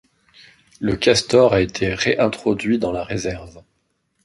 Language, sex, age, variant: French, male, 40-49, Français de métropole